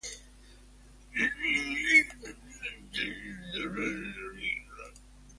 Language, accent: Spanish, Chileno: Chile, Cuyo